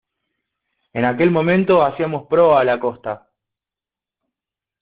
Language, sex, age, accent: Spanish, male, 40-49, Rioplatense: Argentina, Uruguay, este de Bolivia, Paraguay